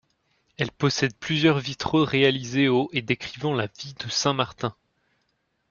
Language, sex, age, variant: French, male, 19-29, Français de métropole